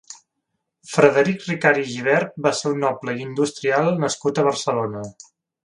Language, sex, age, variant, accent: Catalan, male, 30-39, Central, central